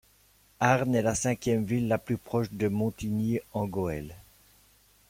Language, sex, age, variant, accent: French, male, 50-59, Français d'Europe, Français de Belgique